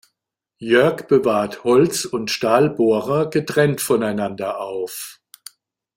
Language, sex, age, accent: German, male, 60-69, Deutschland Deutsch